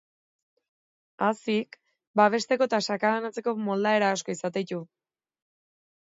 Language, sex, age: Basque, female, 30-39